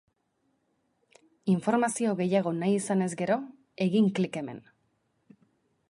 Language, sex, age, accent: Basque, female, 30-39, Erdialdekoa edo Nafarra (Gipuzkoa, Nafarroa)